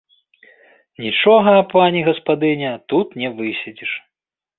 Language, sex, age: Belarusian, male, 30-39